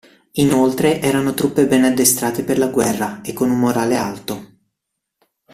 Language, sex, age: Italian, male, 19-29